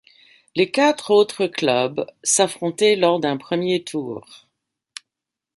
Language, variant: French, Français de métropole